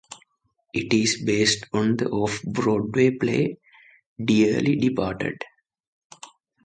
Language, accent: English, India and South Asia (India, Pakistan, Sri Lanka)